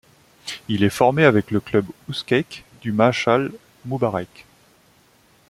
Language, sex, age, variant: French, male, 19-29, Français de métropole